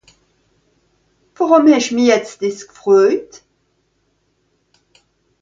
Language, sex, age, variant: Swiss German, female, 60-69, Nordniederàlemmànisch (Rishoffe, Zàwere, Bùsswìller, Hawenau, Brüemt, Stroossbùri, Molse, Dàmbàch, Schlettstàtt, Pfàlzbùri usw.)